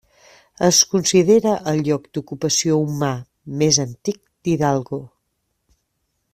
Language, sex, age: Catalan, female, 40-49